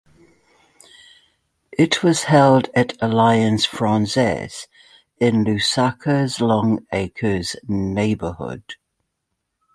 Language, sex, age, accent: English, female, 50-59, New Zealand English